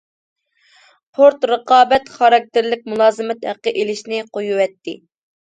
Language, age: Uyghur, 19-29